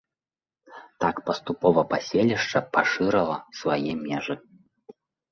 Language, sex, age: Belarusian, male, 30-39